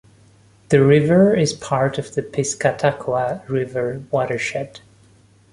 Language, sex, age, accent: English, male, 30-39, India and South Asia (India, Pakistan, Sri Lanka)